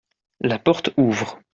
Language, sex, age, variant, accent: French, male, 19-29, Français d'Europe, Français de Suisse